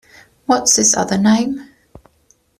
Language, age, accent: English, 19-29, England English